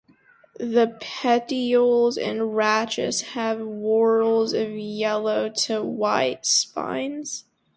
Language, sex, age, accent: English, female, under 19, United States English